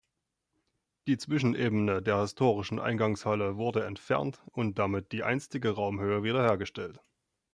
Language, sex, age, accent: German, male, 30-39, Deutschland Deutsch